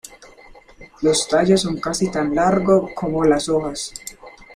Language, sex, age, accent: Spanish, male, under 19, Andino-Pacífico: Colombia, Perú, Ecuador, oeste de Bolivia y Venezuela andina